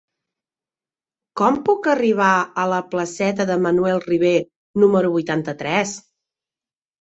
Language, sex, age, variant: Catalan, female, 40-49, Central